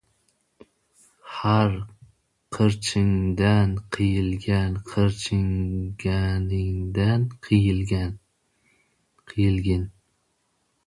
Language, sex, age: Uzbek, male, 19-29